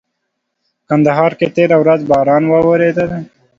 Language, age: Pashto, 19-29